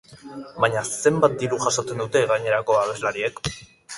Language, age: Basque, under 19